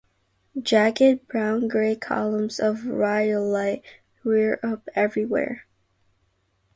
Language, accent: English, United States English; Filipino